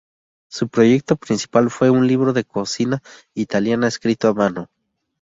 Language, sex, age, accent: Spanish, male, 19-29, México